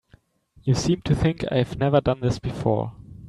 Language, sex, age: English, male, 19-29